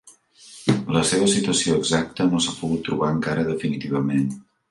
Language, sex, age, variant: Catalan, male, 50-59, Central